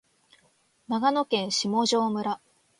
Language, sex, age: Japanese, female, 19-29